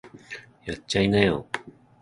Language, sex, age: Japanese, male, 30-39